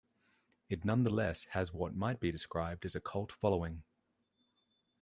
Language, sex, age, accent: English, male, 30-39, Australian English